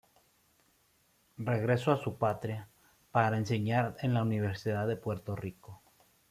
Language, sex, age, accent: Spanish, male, 19-29, México